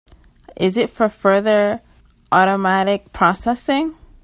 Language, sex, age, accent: English, female, 19-29, United States English